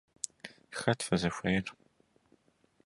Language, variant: Kabardian, Адыгэбзэ (Къэбэрдей, Кирил, псоми зэдай)